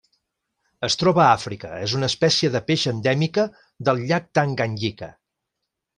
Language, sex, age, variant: Catalan, male, 40-49, Central